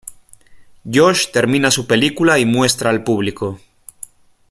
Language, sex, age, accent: Spanish, male, 30-39, España: Norte peninsular (Asturias, Castilla y León, Cantabria, País Vasco, Navarra, Aragón, La Rioja, Guadalajara, Cuenca)